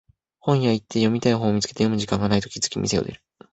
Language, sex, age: Japanese, male, 19-29